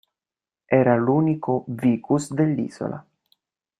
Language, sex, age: Italian, male, 19-29